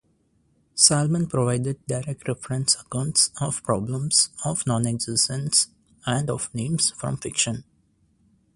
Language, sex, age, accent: English, male, 19-29, India and South Asia (India, Pakistan, Sri Lanka)